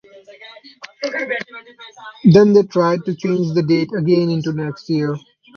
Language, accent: English, India and South Asia (India, Pakistan, Sri Lanka)